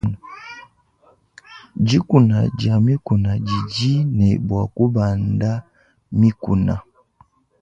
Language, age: Luba-Lulua, 19-29